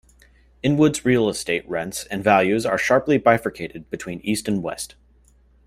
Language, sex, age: English, male, 19-29